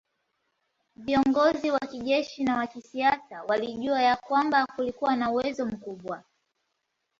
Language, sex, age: Swahili, female, 19-29